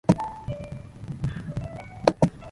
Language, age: English, under 19